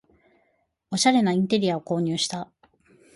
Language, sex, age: Japanese, female, 30-39